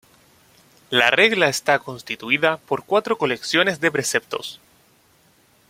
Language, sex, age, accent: Spanish, male, 19-29, Chileno: Chile, Cuyo